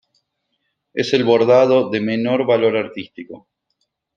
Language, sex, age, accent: Spanish, male, 30-39, Rioplatense: Argentina, Uruguay, este de Bolivia, Paraguay